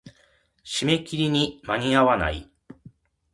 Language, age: Japanese, 50-59